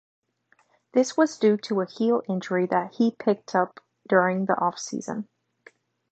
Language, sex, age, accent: English, female, 19-29, United States English